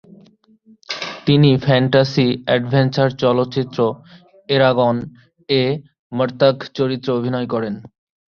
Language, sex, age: Bengali, male, 19-29